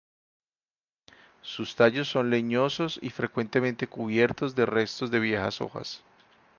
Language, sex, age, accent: Spanish, male, 30-39, Andino-Pacífico: Colombia, Perú, Ecuador, oeste de Bolivia y Venezuela andina